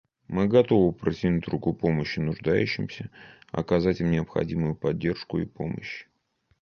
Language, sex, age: Russian, male, 30-39